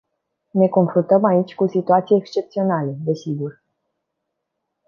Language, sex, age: Romanian, female, 19-29